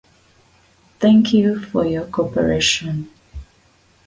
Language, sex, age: English, female, 30-39